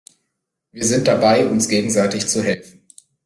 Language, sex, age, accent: German, male, 30-39, Deutschland Deutsch